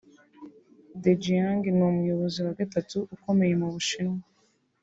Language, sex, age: Kinyarwanda, female, 19-29